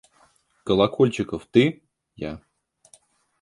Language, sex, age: Russian, male, 30-39